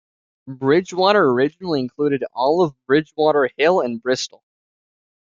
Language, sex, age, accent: English, male, under 19, Canadian English